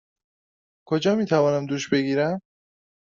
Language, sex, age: Persian, male, under 19